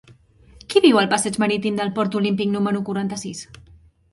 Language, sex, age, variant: Catalan, female, 30-39, Central